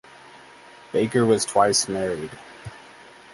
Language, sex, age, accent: English, male, 30-39, United States English